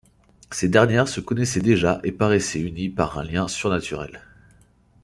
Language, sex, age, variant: French, male, 30-39, Français de métropole